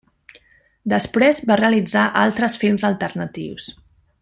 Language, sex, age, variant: Catalan, female, 30-39, Central